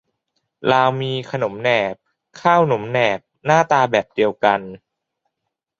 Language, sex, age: Thai, male, 19-29